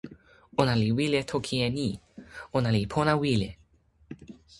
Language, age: Toki Pona, under 19